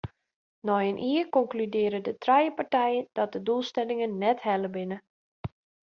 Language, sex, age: Western Frisian, female, 30-39